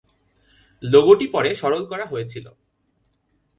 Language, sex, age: Bengali, male, 19-29